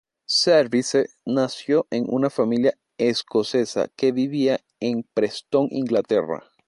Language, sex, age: Spanish, male, 19-29